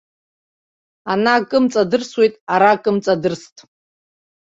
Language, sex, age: Abkhazian, female, 30-39